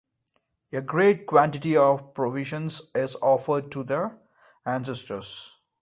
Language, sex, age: English, male, 19-29